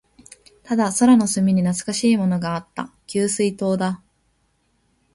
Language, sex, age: Japanese, female, 19-29